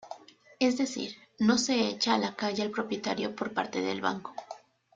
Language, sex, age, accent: Spanish, female, 19-29, México